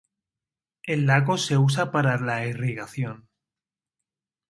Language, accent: Spanish, España: Centro-Sur peninsular (Madrid, Toledo, Castilla-La Mancha)